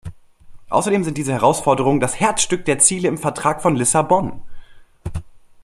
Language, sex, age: German, male, 19-29